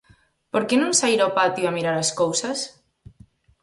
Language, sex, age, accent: Galician, female, 19-29, Normativo (estándar)